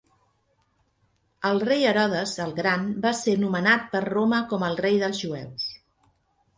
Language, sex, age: Catalan, female, 50-59